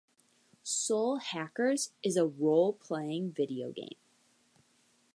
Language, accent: English, United States English